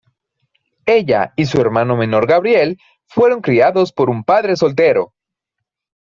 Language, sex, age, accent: Spanish, male, 19-29, México